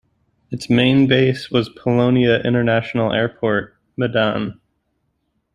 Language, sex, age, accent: English, male, 19-29, United States English